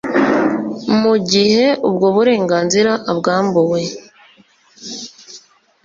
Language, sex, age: Kinyarwanda, female, 19-29